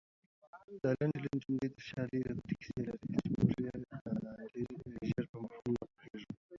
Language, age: Pashto, under 19